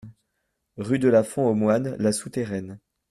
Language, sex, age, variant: French, male, 19-29, Français de métropole